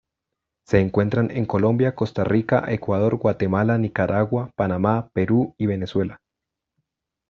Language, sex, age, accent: Spanish, male, 30-39, Andino-Pacífico: Colombia, Perú, Ecuador, oeste de Bolivia y Venezuela andina